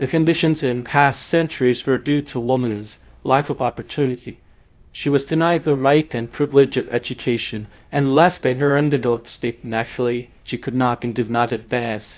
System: TTS, VITS